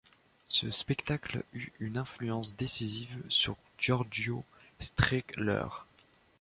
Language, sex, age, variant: French, male, 19-29, Français de métropole